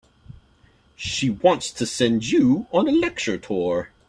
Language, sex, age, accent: English, male, 40-49, United States English